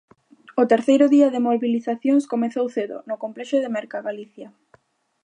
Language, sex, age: Galician, female, 19-29